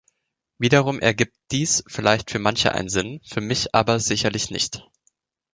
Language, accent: German, Deutschland Deutsch